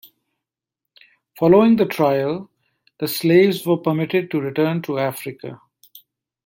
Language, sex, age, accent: English, male, 40-49, India and South Asia (India, Pakistan, Sri Lanka)